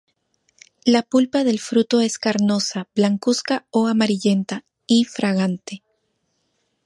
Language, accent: Spanish, Andino-Pacífico: Colombia, Perú, Ecuador, oeste de Bolivia y Venezuela andina